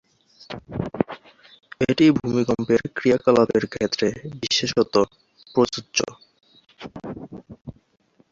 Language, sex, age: Bengali, male, 19-29